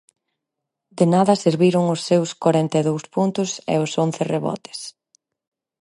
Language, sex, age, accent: Galician, female, 30-39, Normativo (estándar)